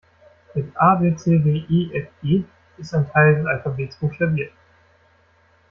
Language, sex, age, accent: German, male, 19-29, Deutschland Deutsch